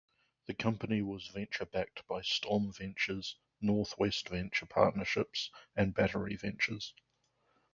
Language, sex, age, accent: English, male, 30-39, New Zealand English